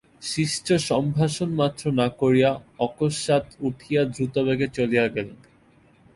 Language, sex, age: Bengali, male, under 19